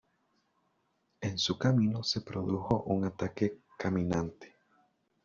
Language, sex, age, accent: Spanish, male, 30-39, América central